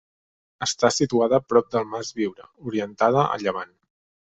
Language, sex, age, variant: Catalan, male, 19-29, Central